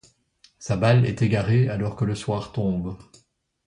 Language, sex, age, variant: French, male, 60-69, Français de métropole